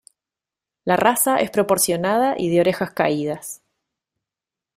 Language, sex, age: Spanish, female, 30-39